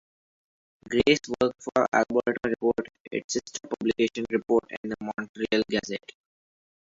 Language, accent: English, India and South Asia (India, Pakistan, Sri Lanka)